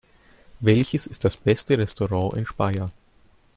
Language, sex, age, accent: German, male, 30-39, Deutschland Deutsch